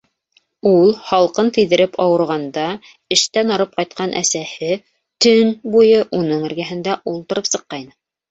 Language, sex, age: Bashkir, female, 40-49